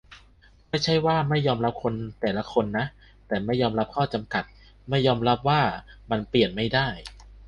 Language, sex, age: Thai, male, 19-29